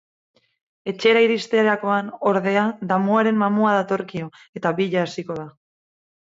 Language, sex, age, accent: Basque, female, 30-39, Mendebalekoa (Araba, Bizkaia, Gipuzkoako mendebaleko herri batzuk)